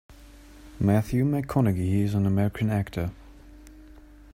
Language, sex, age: English, male, 19-29